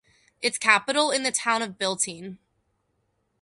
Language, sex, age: English, female, under 19